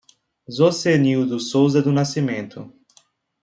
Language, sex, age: Portuguese, male, 30-39